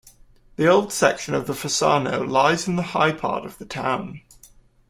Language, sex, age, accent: English, male, 19-29, England English